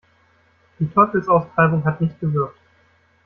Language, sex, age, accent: German, male, 19-29, Deutschland Deutsch